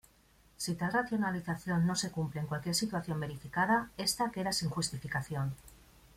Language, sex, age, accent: Spanish, female, 40-49, España: Norte peninsular (Asturias, Castilla y León, Cantabria, País Vasco, Navarra, Aragón, La Rioja, Guadalajara, Cuenca)